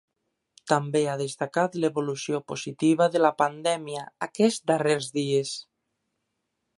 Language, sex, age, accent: Catalan, male, 19-29, valencià